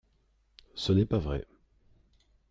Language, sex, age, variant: French, male, 30-39, Français de métropole